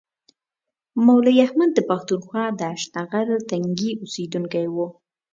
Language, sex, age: Pashto, female, 19-29